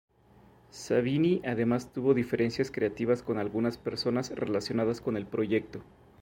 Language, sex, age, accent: Spanish, male, 30-39, México